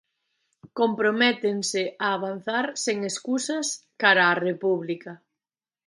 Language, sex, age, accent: Galician, female, 40-49, Atlántico (seseo e gheada)